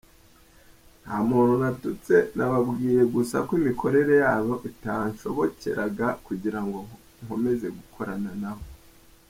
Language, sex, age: Kinyarwanda, male, 30-39